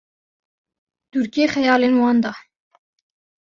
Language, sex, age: Kurdish, female, 19-29